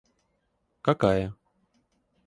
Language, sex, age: Russian, male, 30-39